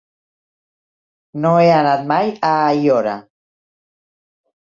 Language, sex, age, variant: Catalan, female, 40-49, Central